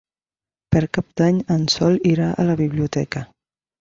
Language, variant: Catalan, Central